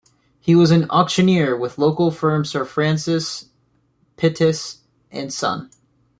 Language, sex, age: English, male, 19-29